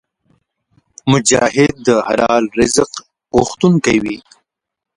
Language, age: Pashto, 30-39